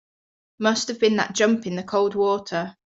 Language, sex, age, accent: English, female, 30-39, England English